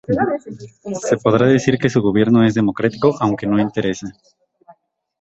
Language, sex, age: Spanish, male, 19-29